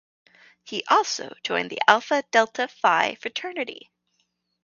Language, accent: English, United States English; Canadian English